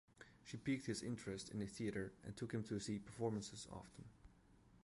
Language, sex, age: English, male, 19-29